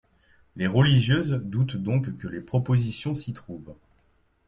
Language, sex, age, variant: French, male, 19-29, Français de métropole